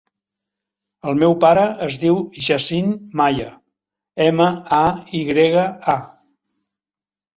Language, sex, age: Catalan, male, 70-79